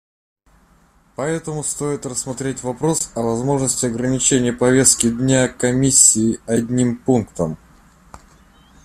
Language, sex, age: Russian, male, 40-49